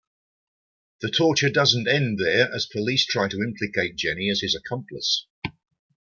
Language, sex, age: English, male, 60-69